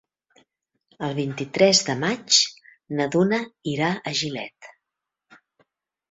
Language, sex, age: Catalan, female, 60-69